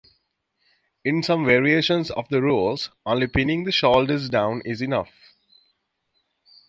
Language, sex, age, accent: English, male, 19-29, United States English